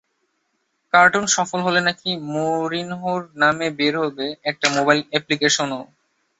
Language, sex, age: Bengali, male, 19-29